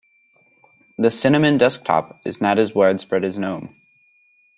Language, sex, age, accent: English, male, under 19, United States English